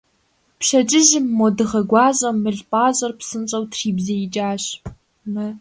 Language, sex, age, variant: Kabardian, female, under 19, Адыгэбзэ (Къэбэрдей, Кирил, псоми зэдай)